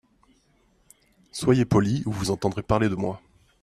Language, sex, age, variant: French, male, 30-39, Français de métropole